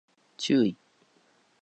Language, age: Japanese, 19-29